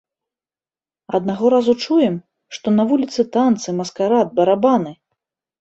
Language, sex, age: Belarusian, female, 30-39